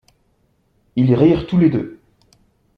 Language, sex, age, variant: French, male, 30-39, Français de métropole